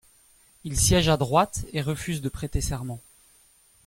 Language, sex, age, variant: French, male, 30-39, Français de métropole